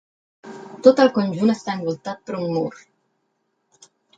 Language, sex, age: Catalan, female, 50-59